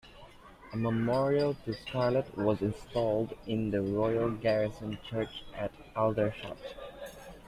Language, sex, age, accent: English, male, 19-29, England English